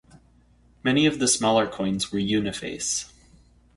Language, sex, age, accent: English, male, 30-39, United States English